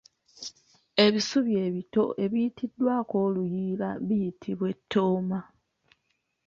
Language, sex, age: Ganda, female, 30-39